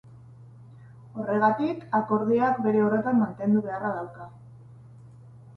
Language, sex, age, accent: Basque, female, 40-49, Mendebalekoa (Araba, Bizkaia, Gipuzkoako mendebaleko herri batzuk)